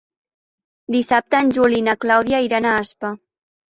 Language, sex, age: Catalan, female, under 19